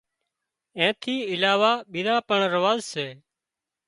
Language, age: Wadiyara Koli, 40-49